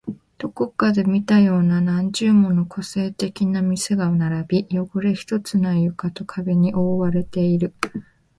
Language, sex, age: Japanese, female, 19-29